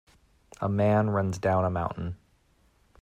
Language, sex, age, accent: English, male, 19-29, United States English